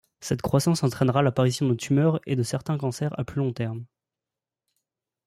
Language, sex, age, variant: French, male, 19-29, Français de métropole